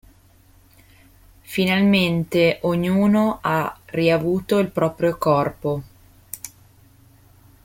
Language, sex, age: Italian, female, 19-29